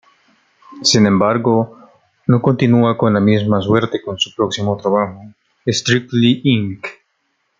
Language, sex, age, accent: Spanish, male, 19-29, América central